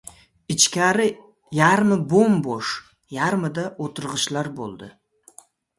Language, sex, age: Uzbek, male, 30-39